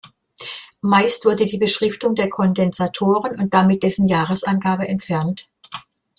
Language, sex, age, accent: German, female, 60-69, Deutschland Deutsch